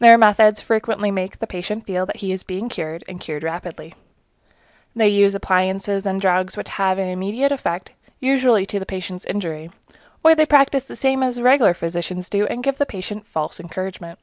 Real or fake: real